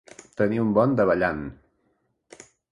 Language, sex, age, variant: Catalan, male, 30-39, Central